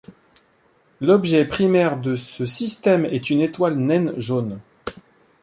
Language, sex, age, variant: French, male, 40-49, Français de métropole